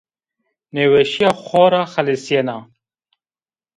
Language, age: Zaza, 30-39